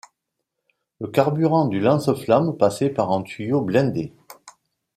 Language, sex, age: French, male, 50-59